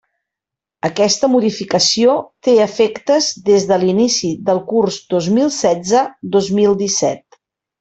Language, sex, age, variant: Catalan, female, 50-59, Central